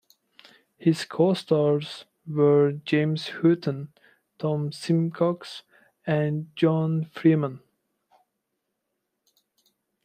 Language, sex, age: English, male, 19-29